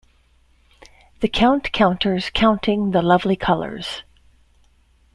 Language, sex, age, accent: English, female, 50-59, United States English